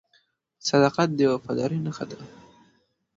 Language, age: Pashto, 19-29